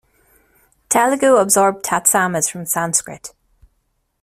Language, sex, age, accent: English, female, 30-39, Irish English